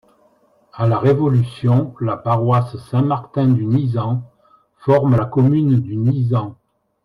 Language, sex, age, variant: French, male, 60-69, Français de métropole